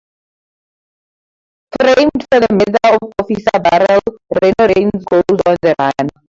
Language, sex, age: English, female, 19-29